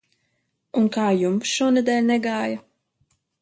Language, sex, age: Latvian, female, 19-29